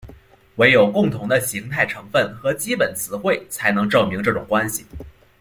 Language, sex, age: Chinese, male, under 19